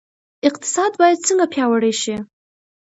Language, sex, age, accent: Pashto, female, under 19, کندهاری لهجه